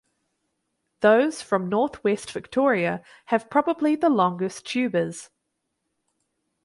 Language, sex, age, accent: English, female, 19-29, New Zealand English